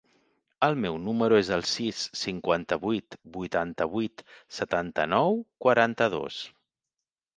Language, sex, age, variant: Catalan, male, 40-49, Central